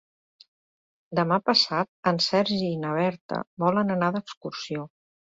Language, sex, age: Catalan, female, 60-69